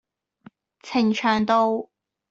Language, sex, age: Cantonese, female, 19-29